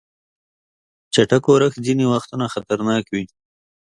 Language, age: Pashto, 30-39